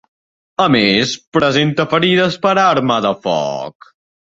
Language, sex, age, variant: Catalan, female, 40-49, Central